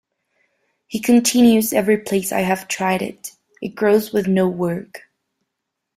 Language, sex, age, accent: English, female, 19-29, United States English